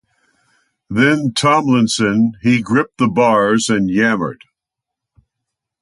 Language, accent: English, United States English